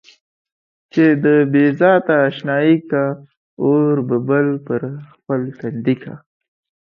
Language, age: Pashto, 19-29